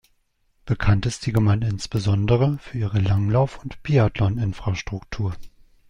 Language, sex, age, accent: German, male, 30-39, Deutschland Deutsch